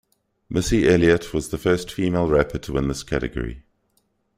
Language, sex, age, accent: English, male, 30-39, Southern African (South Africa, Zimbabwe, Namibia)